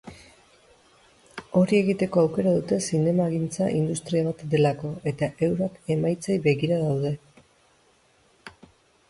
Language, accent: Basque, Mendebalekoa (Araba, Bizkaia, Gipuzkoako mendebaleko herri batzuk)